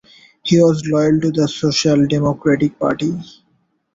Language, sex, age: English, male, 19-29